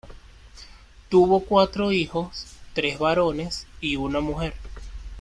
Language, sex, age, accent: Spanish, male, 19-29, Caribe: Cuba, Venezuela, Puerto Rico, República Dominicana, Panamá, Colombia caribeña, México caribeño, Costa del golfo de México